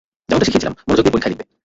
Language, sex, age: Bengali, male, 19-29